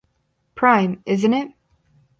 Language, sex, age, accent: English, female, under 19, United States English